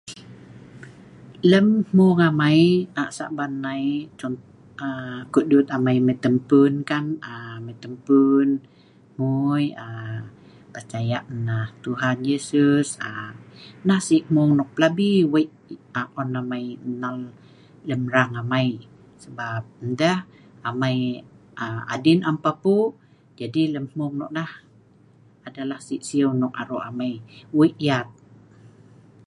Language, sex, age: Sa'ban, female, 50-59